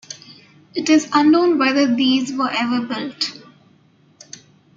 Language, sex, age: English, female, under 19